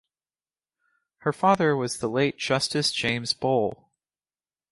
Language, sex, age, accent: English, male, 19-29, United States English